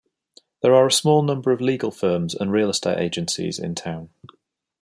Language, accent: English, England English